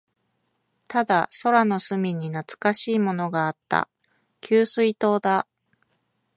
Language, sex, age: Japanese, female, 30-39